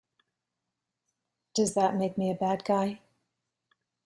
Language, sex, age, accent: English, female, 40-49, United States English